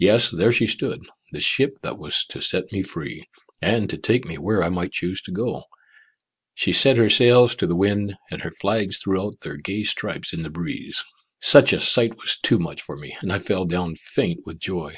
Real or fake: real